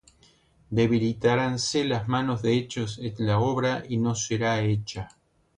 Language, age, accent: Spanish, 50-59, Rioplatense: Argentina, Uruguay, este de Bolivia, Paraguay